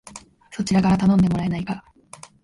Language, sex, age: Japanese, female, 19-29